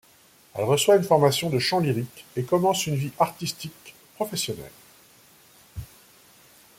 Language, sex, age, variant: French, male, 50-59, Français de métropole